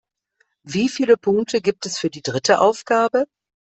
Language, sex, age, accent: German, female, 50-59, Deutschland Deutsch